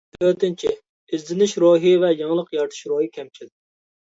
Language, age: Uyghur, 19-29